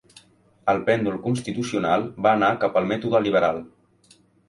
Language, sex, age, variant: Catalan, male, under 19, Central